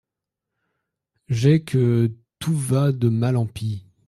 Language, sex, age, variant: French, male, 30-39, Français de métropole